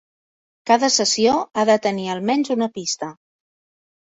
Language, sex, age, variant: Catalan, female, 50-59, Central